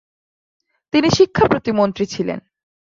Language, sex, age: Bengali, female, 19-29